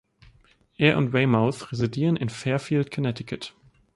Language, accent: German, Deutschland Deutsch